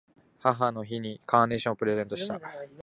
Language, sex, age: Japanese, male, under 19